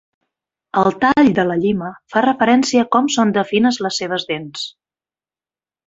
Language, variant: Catalan, Central